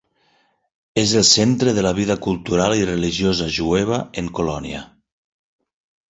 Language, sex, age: Catalan, male, 40-49